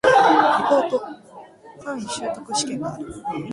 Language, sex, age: Japanese, female, 19-29